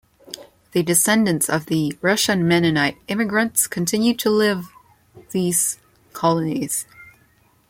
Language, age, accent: English, 19-29, Filipino